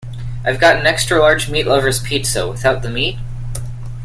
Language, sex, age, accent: English, male, under 19, United States English